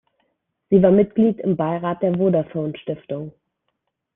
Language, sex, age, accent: German, female, 30-39, Deutschland Deutsch